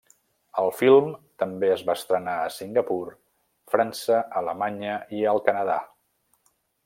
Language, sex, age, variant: Catalan, male, 50-59, Central